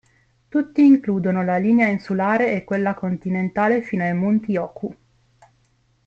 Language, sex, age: Italian, female, 19-29